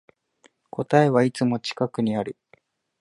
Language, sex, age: Japanese, male, 19-29